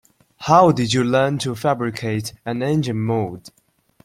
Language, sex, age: English, male, under 19